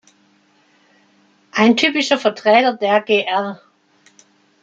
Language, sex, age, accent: German, female, 60-69, Deutschland Deutsch